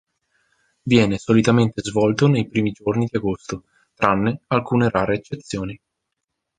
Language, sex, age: Italian, male, 19-29